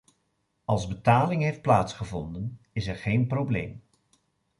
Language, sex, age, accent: Dutch, male, 50-59, Nederlands Nederlands